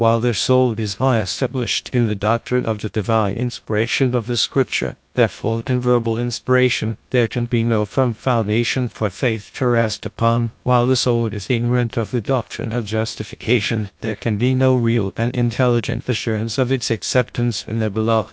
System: TTS, GlowTTS